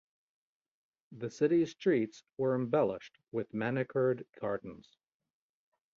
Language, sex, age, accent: English, male, 50-59, United States English